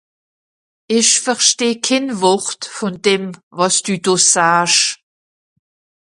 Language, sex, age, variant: Swiss German, female, 60-69, Nordniederàlemmànisch (Rishoffe, Zàwere, Bùsswìller, Hawenau, Brüemt, Stroossbùri, Molse, Dàmbàch, Schlettstàtt, Pfàlzbùri usw.)